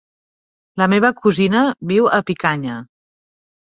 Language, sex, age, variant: Catalan, female, 40-49, Central